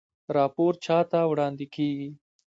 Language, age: Pashto, 30-39